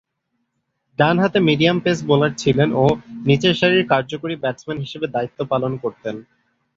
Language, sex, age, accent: Bengali, male, 19-29, Bangladeshi